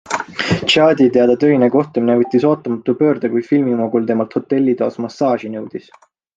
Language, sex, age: Estonian, male, 19-29